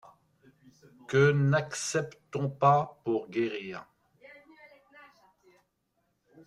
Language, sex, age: French, male, 60-69